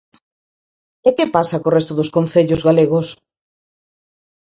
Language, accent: Galician, Normativo (estándar)